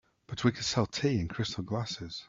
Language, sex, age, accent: English, male, 40-49, Scottish English